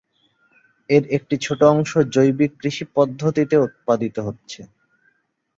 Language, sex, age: Bengali, male, 19-29